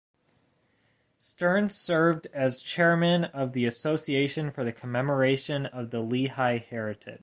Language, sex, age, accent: English, male, under 19, United States English